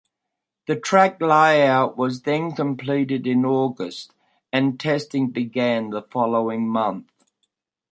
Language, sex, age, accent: English, male, 70-79, Australian English